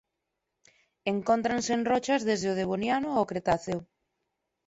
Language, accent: Galician, Normativo (estándar)